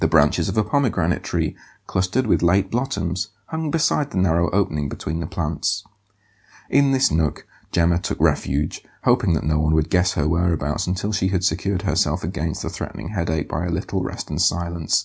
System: none